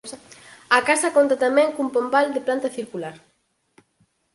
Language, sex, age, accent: Galician, female, 19-29, Atlántico (seseo e gheada)